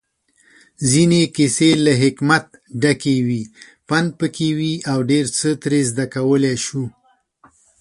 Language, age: Pashto, 40-49